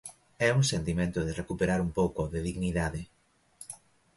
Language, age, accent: Galician, 40-49, Normativo (estándar)